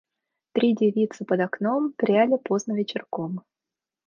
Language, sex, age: Russian, female, 19-29